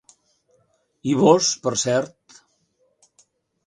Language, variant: Catalan, Central